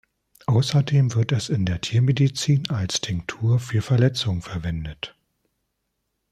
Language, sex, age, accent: German, male, 40-49, Deutschland Deutsch